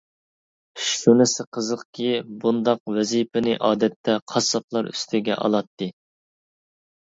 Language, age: Uyghur, 19-29